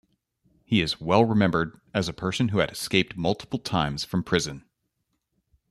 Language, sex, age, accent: English, male, 30-39, United States English